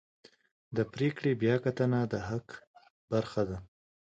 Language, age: Pashto, 19-29